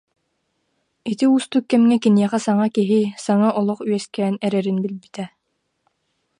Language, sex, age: Yakut, female, 19-29